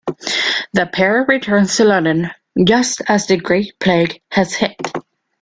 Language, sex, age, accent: English, male, under 19, United States English